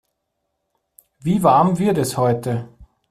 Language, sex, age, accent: German, male, 30-39, Österreichisches Deutsch